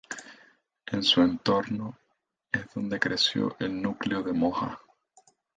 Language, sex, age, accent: Spanish, male, 19-29, Caribe: Cuba, Venezuela, Puerto Rico, República Dominicana, Panamá, Colombia caribeña, México caribeño, Costa del golfo de México